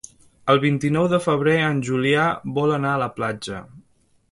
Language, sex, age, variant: Catalan, male, 19-29, Central